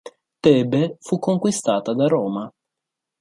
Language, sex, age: Italian, male, 19-29